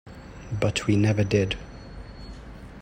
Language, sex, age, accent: English, male, 19-29, England English